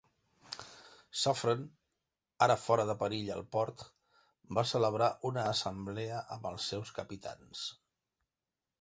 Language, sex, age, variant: Catalan, male, 50-59, Central